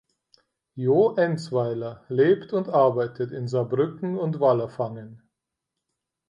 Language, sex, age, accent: German, male, 30-39, Deutschland Deutsch